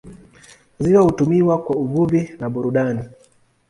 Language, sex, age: Swahili, male, 30-39